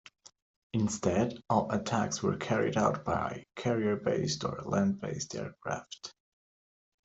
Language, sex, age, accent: English, male, 30-39, United States English